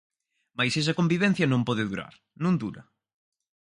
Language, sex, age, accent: Galician, male, 19-29, Oriental (común en zona oriental); Normativo (estándar)